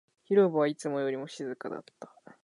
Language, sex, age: Japanese, male, 19-29